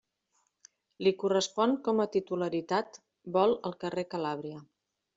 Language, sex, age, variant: Catalan, female, 50-59, Central